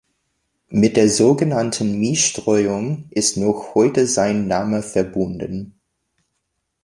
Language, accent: German, Amerikanisches Deutsch